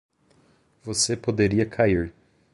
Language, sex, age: Portuguese, male, 30-39